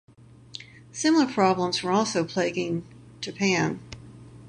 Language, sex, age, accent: English, female, 70-79, United States English